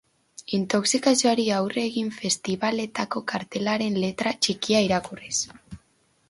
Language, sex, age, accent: Basque, female, under 19, Erdialdekoa edo Nafarra (Gipuzkoa, Nafarroa)